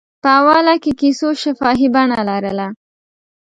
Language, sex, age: Pashto, female, 19-29